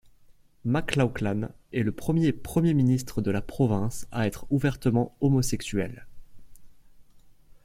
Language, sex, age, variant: French, male, under 19, Français de métropole